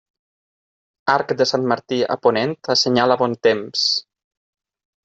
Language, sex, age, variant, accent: Catalan, male, 30-39, Valencià meridional, central; valencià